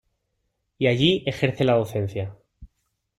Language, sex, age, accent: Spanish, male, 30-39, España: Sur peninsular (Andalucia, Extremadura, Murcia)